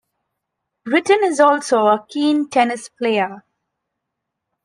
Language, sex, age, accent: English, female, 19-29, India and South Asia (India, Pakistan, Sri Lanka)